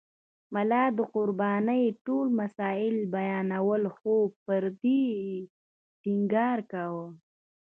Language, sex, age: Pashto, female, 19-29